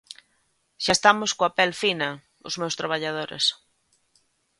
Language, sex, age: Galician, female, 30-39